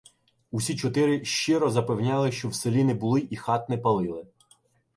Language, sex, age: Ukrainian, male, 19-29